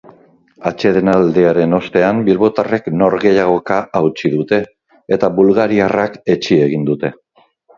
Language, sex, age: Basque, male, 60-69